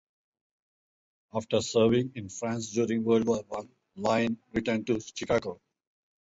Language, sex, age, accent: English, male, 50-59, India and South Asia (India, Pakistan, Sri Lanka)